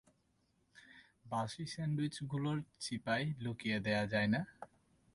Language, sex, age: Bengali, male, 19-29